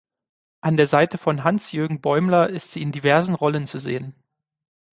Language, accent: German, Deutschland Deutsch